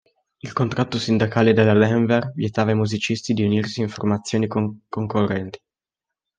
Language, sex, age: Italian, male, under 19